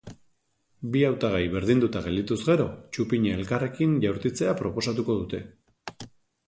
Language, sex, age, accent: Basque, male, 30-39, Erdialdekoa edo Nafarra (Gipuzkoa, Nafarroa)